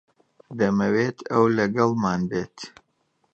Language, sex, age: Central Kurdish, male, 30-39